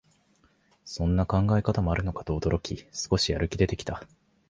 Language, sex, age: Japanese, male, 19-29